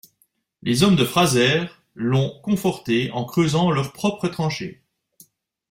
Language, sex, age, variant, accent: French, male, 30-39, Français d'Europe, Français de Suisse